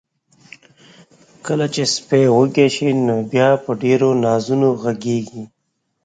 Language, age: Pashto, 30-39